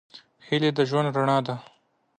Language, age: Pashto, 19-29